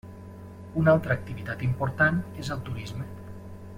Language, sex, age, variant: Catalan, male, 40-49, Septentrional